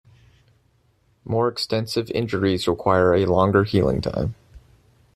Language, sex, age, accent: English, male, 30-39, United States English